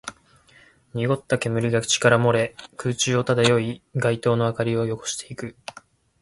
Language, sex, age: Japanese, male, 19-29